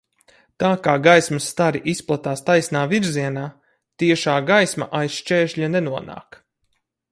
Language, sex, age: Latvian, male, 30-39